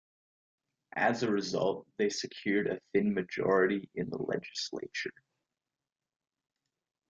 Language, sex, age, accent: English, male, under 19, United States English